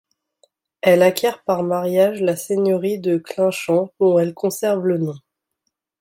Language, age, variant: French, 19-29, Français de métropole